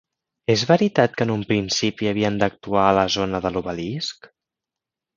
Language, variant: Catalan, Central